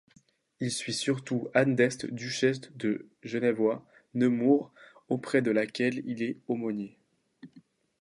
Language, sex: French, male